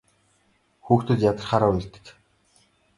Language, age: Mongolian, 19-29